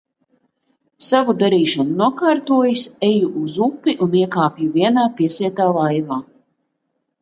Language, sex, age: Latvian, female, 40-49